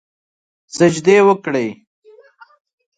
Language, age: Pashto, 30-39